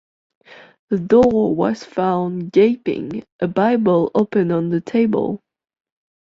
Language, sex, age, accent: English, female, 19-29, United States English